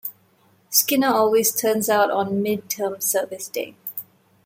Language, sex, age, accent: English, female, 30-39, Singaporean English